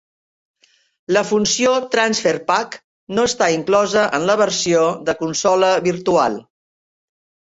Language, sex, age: Catalan, female, 60-69